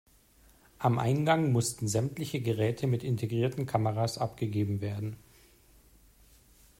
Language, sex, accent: German, male, Deutschland Deutsch